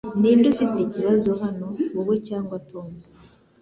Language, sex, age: Kinyarwanda, female, 40-49